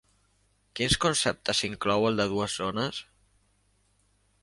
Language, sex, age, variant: Catalan, male, under 19, Balear